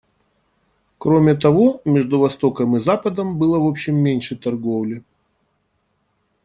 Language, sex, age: Russian, male, 40-49